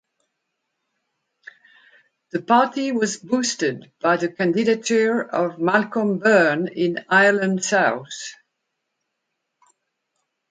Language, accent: English, French